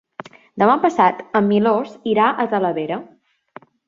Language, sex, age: Catalan, female, 19-29